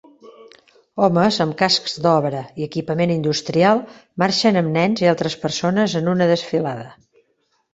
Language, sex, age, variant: Catalan, female, 40-49, Central